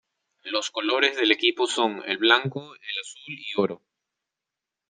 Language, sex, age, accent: Spanish, male, 19-29, Andino-Pacífico: Colombia, Perú, Ecuador, oeste de Bolivia y Venezuela andina